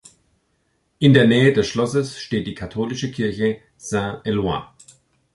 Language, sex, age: German, male, 50-59